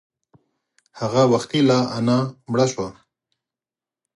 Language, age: Pashto, 30-39